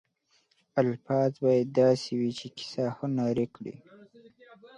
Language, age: Pashto, 19-29